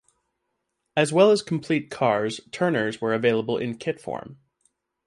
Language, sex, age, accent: English, male, 30-39, United States English